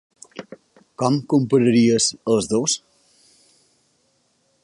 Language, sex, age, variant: Catalan, male, 19-29, Balear